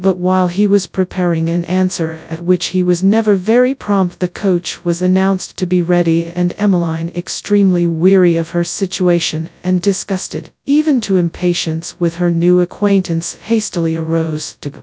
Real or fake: fake